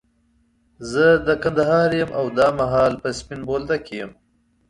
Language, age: Pashto, 30-39